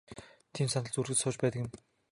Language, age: Mongolian, 19-29